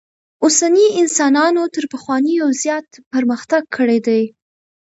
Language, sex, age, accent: Pashto, female, under 19, کندهاری لهجه